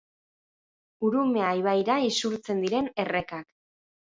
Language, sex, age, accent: Basque, female, 30-39, Batua